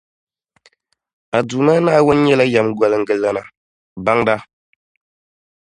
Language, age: Dagbani, 19-29